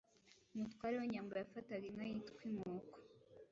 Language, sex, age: Kinyarwanda, female, 19-29